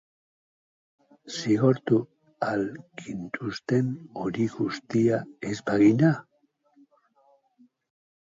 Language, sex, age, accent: Basque, male, 60-69, Mendebalekoa (Araba, Bizkaia, Gipuzkoako mendebaleko herri batzuk)